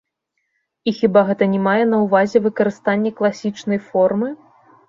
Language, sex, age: Belarusian, female, 19-29